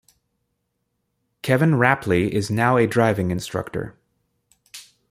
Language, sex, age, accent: English, male, 19-29, United States English